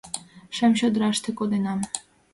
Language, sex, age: Mari, female, 19-29